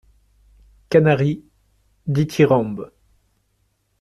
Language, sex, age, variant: French, male, 19-29, Français de métropole